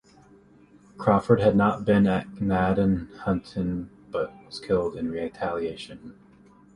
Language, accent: English, United States English